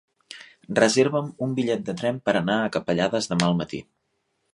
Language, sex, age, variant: Catalan, male, 19-29, Central